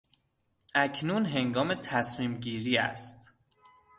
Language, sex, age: Persian, male, 19-29